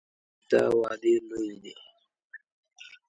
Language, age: Pashto, 19-29